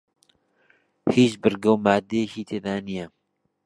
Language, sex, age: Central Kurdish, male, 30-39